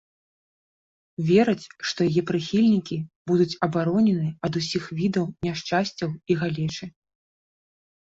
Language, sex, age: Belarusian, female, 30-39